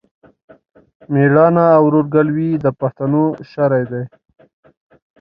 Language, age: Pashto, 19-29